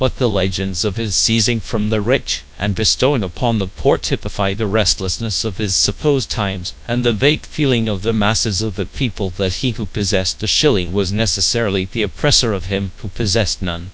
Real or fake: fake